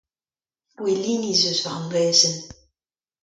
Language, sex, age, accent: Breton, female, 50-59, Kerneveg